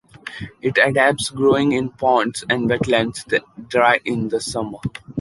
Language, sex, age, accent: English, male, 19-29, India and South Asia (India, Pakistan, Sri Lanka)